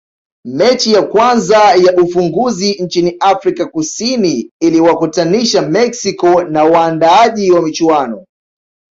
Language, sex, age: Swahili, male, 19-29